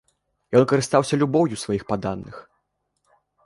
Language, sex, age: Belarusian, male, under 19